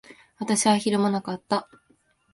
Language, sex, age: Japanese, female, 19-29